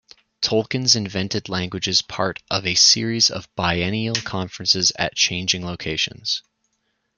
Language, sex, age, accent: English, male, 19-29, Canadian English